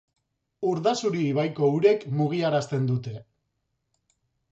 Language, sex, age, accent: Basque, male, 50-59, Mendebalekoa (Araba, Bizkaia, Gipuzkoako mendebaleko herri batzuk)